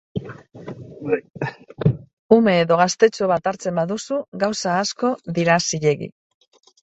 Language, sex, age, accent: Basque, female, 50-59, Mendebalekoa (Araba, Bizkaia, Gipuzkoako mendebaleko herri batzuk)